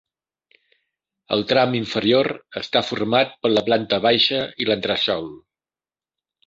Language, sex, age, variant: Catalan, male, 60-69, Central